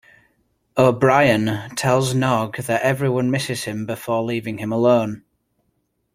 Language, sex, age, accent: English, male, 30-39, England English